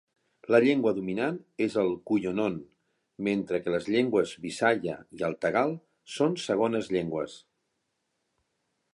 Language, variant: Catalan, Central